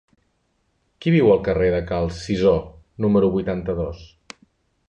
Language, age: Catalan, 40-49